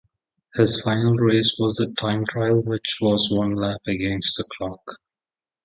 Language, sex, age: English, male, 30-39